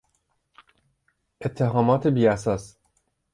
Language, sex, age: Persian, male, 40-49